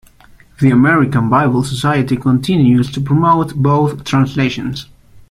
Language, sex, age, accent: English, male, 19-29, United States English